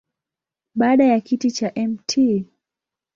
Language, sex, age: Swahili, female, 19-29